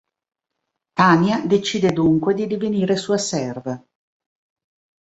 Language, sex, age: Italian, female, 50-59